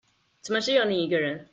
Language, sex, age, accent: Chinese, female, 19-29, 出生地：臺北市